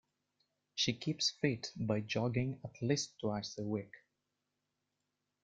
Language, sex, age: English, male, 19-29